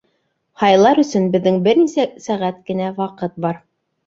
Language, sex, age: Bashkir, female, 30-39